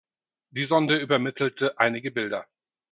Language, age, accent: German, 40-49, Deutschland Deutsch